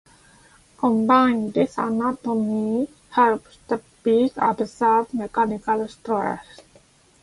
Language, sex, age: English, female, 30-39